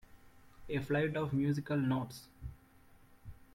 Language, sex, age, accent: English, male, 19-29, India and South Asia (India, Pakistan, Sri Lanka)